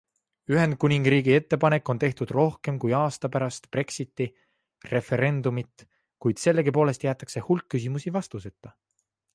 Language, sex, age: Estonian, male, 19-29